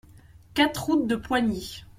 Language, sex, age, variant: French, female, 19-29, Français de métropole